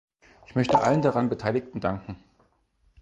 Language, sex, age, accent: German, male, 40-49, Deutschland Deutsch